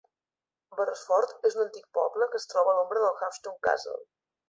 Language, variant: Catalan, Central